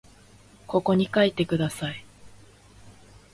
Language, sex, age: Japanese, female, 19-29